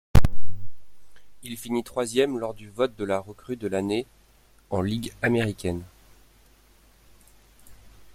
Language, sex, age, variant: French, male, 30-39, Français de métropole